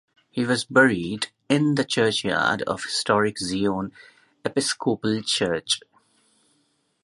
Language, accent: English, India and South Asia (India, Pakistan, Sri Lanka)